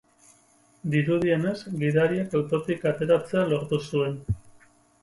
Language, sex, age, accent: Basque, male, 30-39, Mendebalekoa (Araba, Bizkaia, Gipuzkoako mendebaleko herri batzuk)